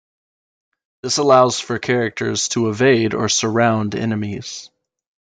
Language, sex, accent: English, male, United States English